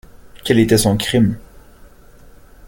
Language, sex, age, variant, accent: French, male, 19-29, Français d'Amérique du Nord, Français du Canada